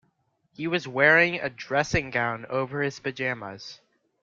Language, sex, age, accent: English, male, under 19, United States English